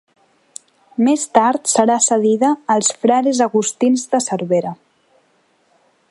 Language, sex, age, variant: Catalan, female, 19-29, Central